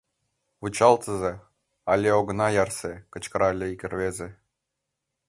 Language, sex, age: Mari, male, 19-29